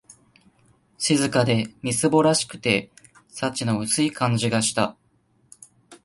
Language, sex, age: Japanese, male, 19-29